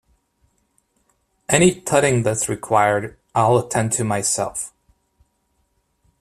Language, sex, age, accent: English, male, 30-39, United States English